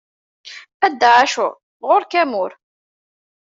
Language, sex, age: Kabyle, female, 19-29